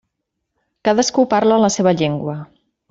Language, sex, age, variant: Catalan, female, 40-49, Central